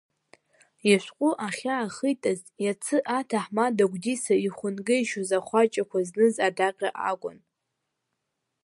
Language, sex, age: Abkhazian, female, under 19